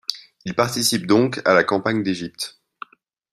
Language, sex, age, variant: French, male, 30-39, Français de métropole